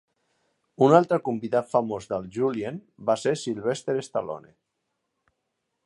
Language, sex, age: Catalan, male, 50-59